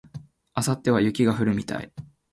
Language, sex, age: Japanese, male, 19-29